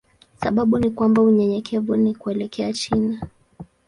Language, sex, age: Swahili, female, 19-29